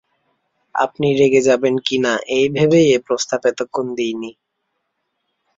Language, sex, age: Bengali, male, 19-29